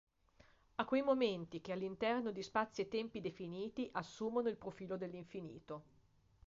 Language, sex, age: Italian, female, 50-59